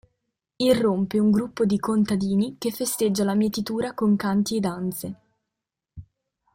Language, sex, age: Italian, female, 19-29